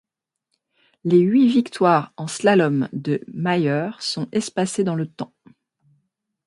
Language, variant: French, Français de métropole